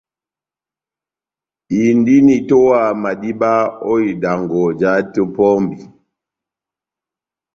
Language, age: Batanga, 60-69